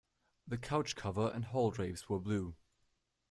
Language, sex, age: English, male, 19-29